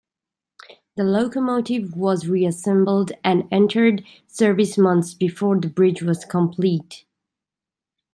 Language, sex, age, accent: English, female, 19-29, England English